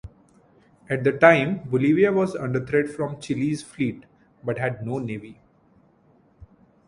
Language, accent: English, India and South Asia (India, Pakistan, Sri Lanka)